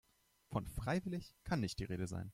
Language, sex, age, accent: German, male, 19-29, Deutschland Deutsch